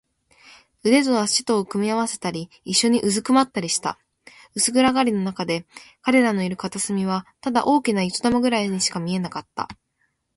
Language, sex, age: Japanese, female, under 19